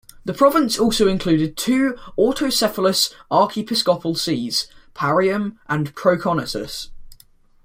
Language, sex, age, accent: English, male, under 19, England English